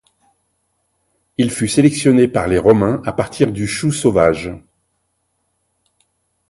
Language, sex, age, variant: French, male, 60-69, Français de métropole